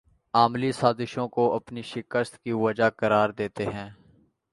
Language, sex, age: Urdu, male, 19-29